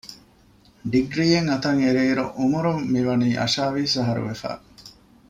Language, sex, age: Divehi, male, 30-39